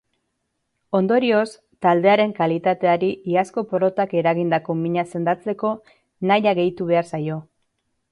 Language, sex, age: Basque, female, 30-39